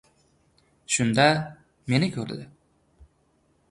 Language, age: Uzbek, 19-29